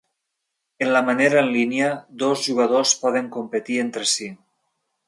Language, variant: Catalan, Nord-Occidental